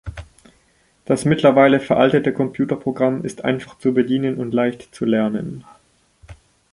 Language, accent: German, Deutschland Deutsch